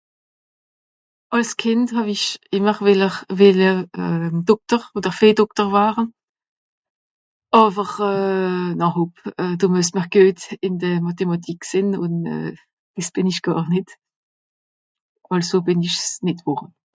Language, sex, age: Swiss German, female, 30-39